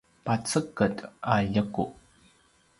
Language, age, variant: Paiwan, 30-39, pinayuanan a kinaikacedasan (東排灣語)